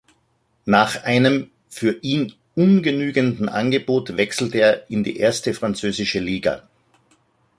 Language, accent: German, Österreichisches Deutsch